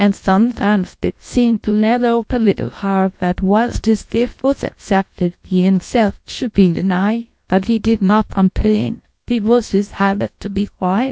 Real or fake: fake